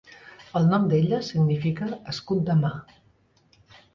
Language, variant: Catalan, Central